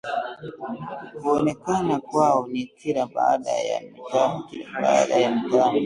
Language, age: Swahili, 19-29